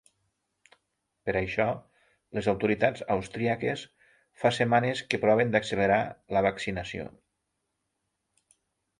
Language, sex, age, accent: Catalan, male, 40-49, Lleidatà